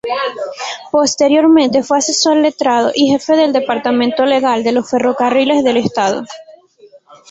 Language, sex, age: Spanish, female, 19-29